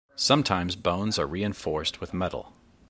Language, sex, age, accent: English, male, 40-49, United States English